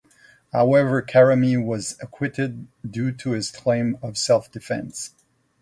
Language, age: English, 50-59